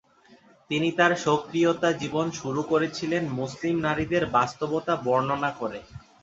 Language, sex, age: Bengali, male, 19-29